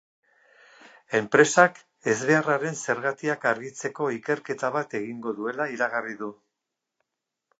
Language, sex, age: Basque, male, 60-69